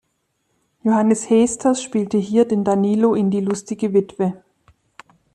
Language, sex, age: German, female, 40-49